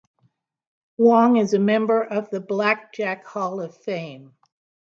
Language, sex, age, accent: English, female, 60-69, United States English